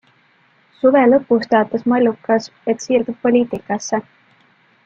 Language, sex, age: Estonian, female, 19-29